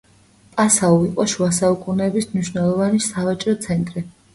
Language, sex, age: Georgian, female, 19-29